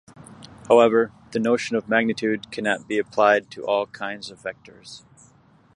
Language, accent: English, United States English